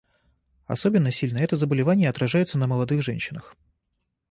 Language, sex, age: Russian, male, 30-39